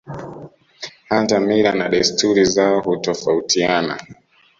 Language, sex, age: Swahili, male, 19-29